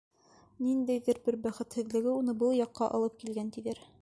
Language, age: Bashkir, 19-29